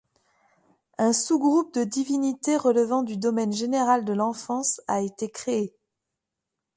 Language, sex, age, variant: French, female, 30-39, Français de métropole